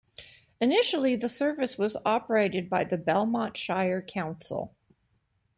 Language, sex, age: English, female, 60-69